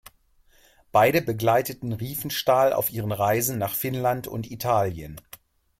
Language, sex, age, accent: German, male, 40-49, Deutschland Deutsch